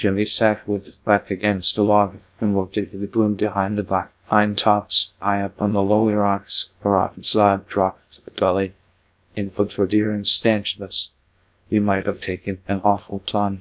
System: TTS, GlowTTS